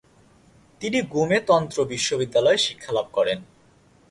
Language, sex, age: Bengali, male, under 19